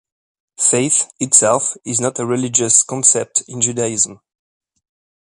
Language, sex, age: English, male, 30-39